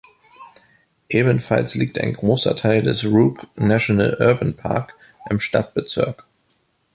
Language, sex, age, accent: German, male, 19-29, Deutschland Deutsch